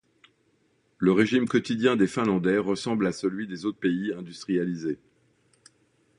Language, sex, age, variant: French, male, 60-69, Français de métropole